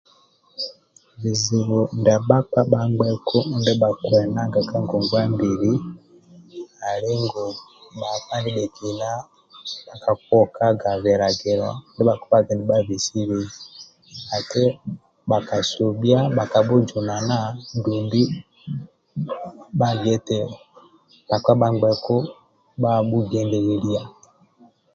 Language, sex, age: Amba (Uganda), male, 50-59